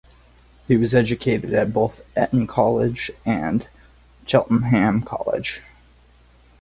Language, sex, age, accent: English, male, 30-39, United States English